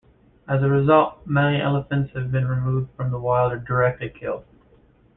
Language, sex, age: English, male, 19-29